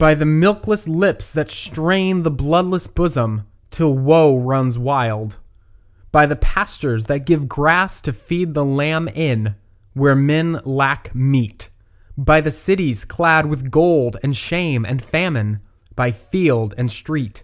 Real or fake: real